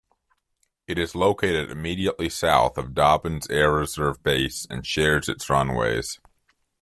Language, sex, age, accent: English, male, 30-39, Canadian English